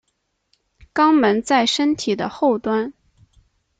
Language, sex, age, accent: Chinese, female, 19-29, 出生地：河南省